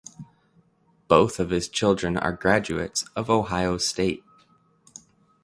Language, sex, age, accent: English, male, 30-39, Canadian English